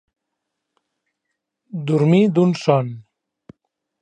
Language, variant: Catalan, Central